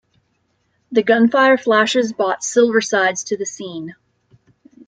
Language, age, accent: English, 30-39, United States English